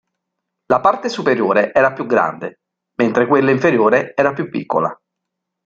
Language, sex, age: Italian, male, 40-49